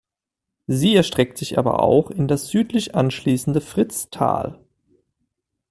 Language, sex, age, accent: German, male, 30-39, Deutschland Deutsch